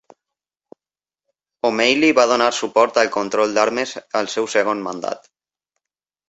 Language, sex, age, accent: Catalan, male, 30-39, valencià